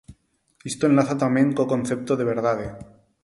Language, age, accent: Galician, 30-39, Neofalante